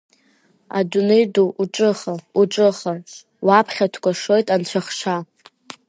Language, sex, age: Abkhazian, female, under 19